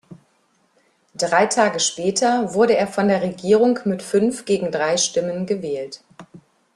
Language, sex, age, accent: German, female, 30-39, Deutschland Deutsch